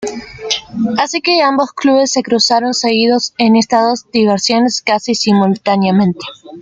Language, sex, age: Spanish, female, 19-29